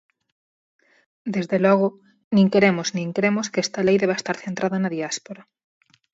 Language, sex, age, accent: Galician, female, 30-39, Normativo (estándar)